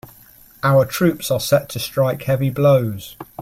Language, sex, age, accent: English, male, 50-59, England English